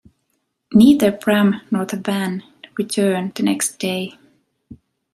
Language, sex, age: English, female, 19-29